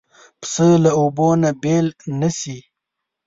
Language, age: Pashto, 30-39